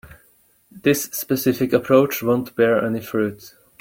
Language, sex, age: English, male, 30-39